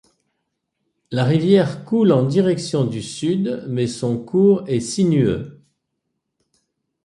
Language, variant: French, Français de métropole